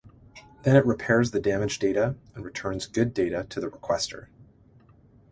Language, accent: English, Canadian English